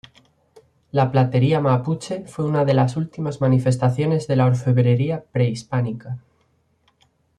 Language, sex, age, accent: Spanish, male, 19-29, España: Norte peninsular (Asturias, Castilla y León, Cantabria, País Vasco, Navarra, Aragón, La Rioja, Guadalajara, Cuenca)